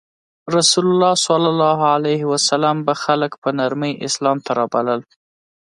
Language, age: Pashto, 30-39